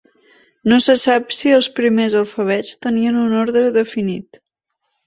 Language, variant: Catalan, Central